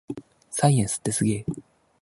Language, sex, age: Japanese, male, under 19